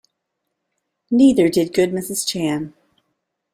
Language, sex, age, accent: English, female, 40-49, United States English